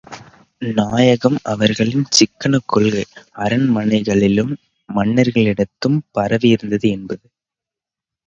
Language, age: Tamil, under 19